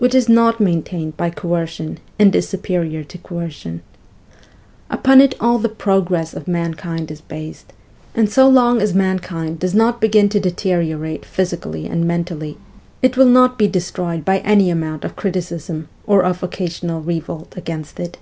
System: none